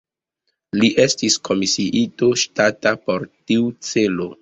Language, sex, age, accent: Esperanto, male, 30-39, Internacia